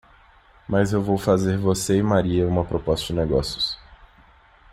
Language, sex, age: Portuguese, male, 19-29